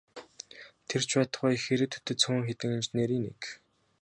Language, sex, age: Mongolian, male, 19-29